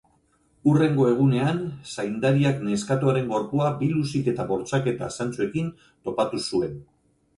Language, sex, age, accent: Basque, male, 50-59, Mendebalekoa (Araba, Bizkaia, Gipuzkoako mendebaleko herri batzuk)